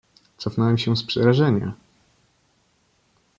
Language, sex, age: Polish, male, 19-29